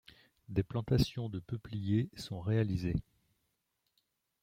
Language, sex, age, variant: French, male, 50-59, Français de métropole